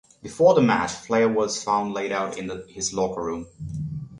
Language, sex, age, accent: English, male, 30-39, United States English; India and South Asia (India, Pakistan, Sri Lanka)